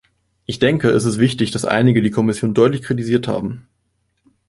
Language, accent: German, Deutschland Deutsch